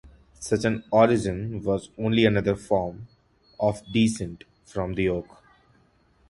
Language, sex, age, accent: English, male, 30-39, India and South Asia (India, Pakistan, Sri Lanka)